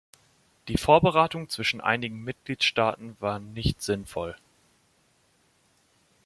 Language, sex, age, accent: German, male, 19-29, Deutschland Deutsch